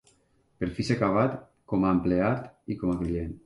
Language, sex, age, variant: Catalan, male, 40-49, Central